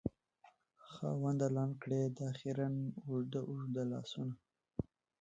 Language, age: Pashto, 19-29